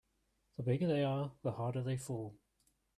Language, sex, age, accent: English, male, 30-39, Welsh English